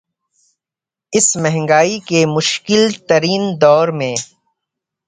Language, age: Urdu, 40-49